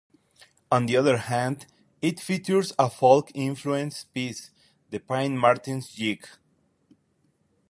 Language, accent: English, United States English